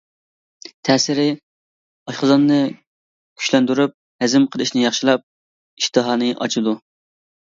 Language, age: Uyghur, 19-29